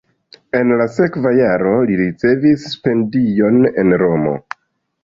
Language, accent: Esperanto, Internacia